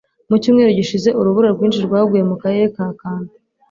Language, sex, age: Kinyarwanda, female, 19-29